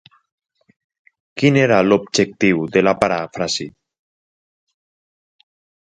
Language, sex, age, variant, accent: Catalan, male, 40-49, Valencià central, valencià; apitxat